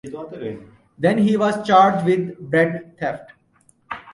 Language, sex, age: English, male, 40-49